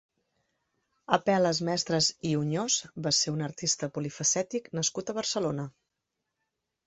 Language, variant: Catalan, Central